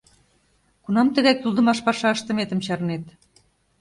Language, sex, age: Mari, female, 50-59